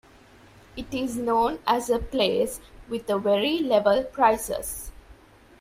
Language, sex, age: English, female, 19-29